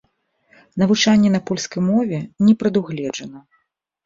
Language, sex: Belarusian, female